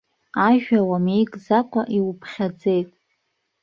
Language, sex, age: Abkhazian, female, 19-29